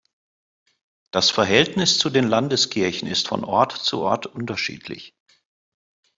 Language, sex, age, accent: German, male, 50-59, Deutschland Deutsch